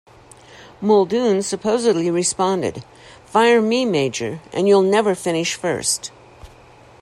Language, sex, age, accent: English, female, 60-69, United States English